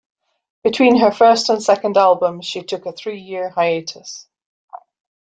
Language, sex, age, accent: English, female, 50-59, Scottish English